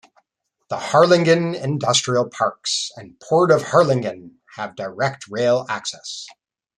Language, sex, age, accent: English, male, 40-49, Canadian English